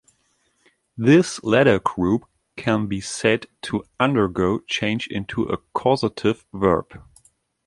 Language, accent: English, England English